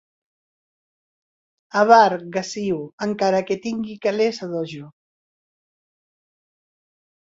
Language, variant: Catalan, Central